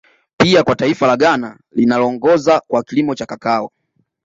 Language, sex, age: Swahili, male, 19-29